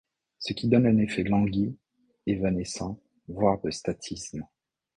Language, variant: French, Français de métropole